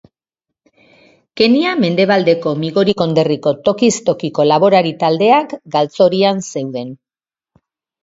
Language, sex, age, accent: Basque, female, 50-59, Mendebalekoa (Araba, Bizkaia, Gipuzkoako mendebaleko herri batzuk)